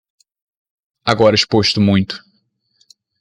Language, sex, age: Portuguese, male, 19-29